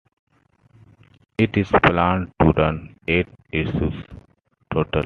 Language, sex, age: English, male, 19-29